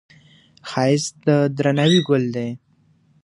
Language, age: Pashto, 19-29